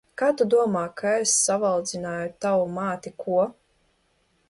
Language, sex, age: Latvian, female, 19-29